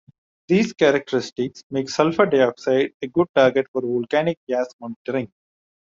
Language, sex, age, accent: English, male, 19-29, India and South Asia (India, Pakistan, Sri Lanka)